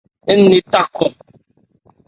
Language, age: Ebrié, 19-29